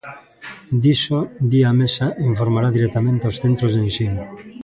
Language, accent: Galician, Atlántico (seseo e gheada)